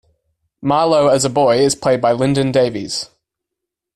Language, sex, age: English, male, 19-29